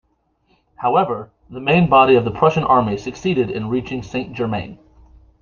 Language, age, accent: English, 19-29, United States English